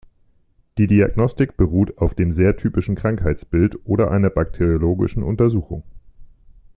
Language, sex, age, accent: German, male, 40-49, Deutschland Deutsch